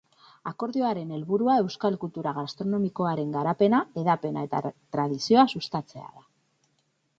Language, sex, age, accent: Basque, female, 30-39, Mendebalekoa (Araba, Bizkaia, Gipuzkoako mendebaleko herri batzuk)